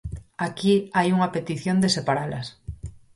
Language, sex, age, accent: Galician, female, 30-39, Normativo (estándar)